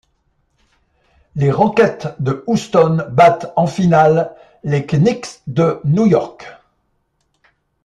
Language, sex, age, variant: French, male, 70-79, Français de métropole